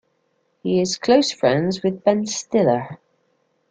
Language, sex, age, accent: English, female, 40-49, England English